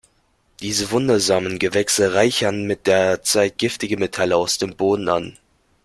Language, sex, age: German, male, 19-29